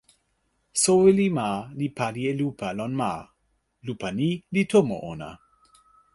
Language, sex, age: Toki Pona, male, 30-39